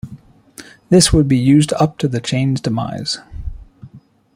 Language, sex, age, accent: English, male, 50-59, United States English